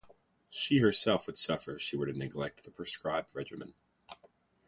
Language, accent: English, United States English